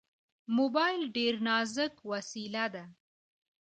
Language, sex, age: Pashto, female, 30-39